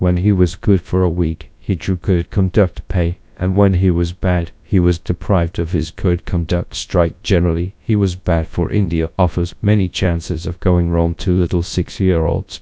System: TTS, GradTTS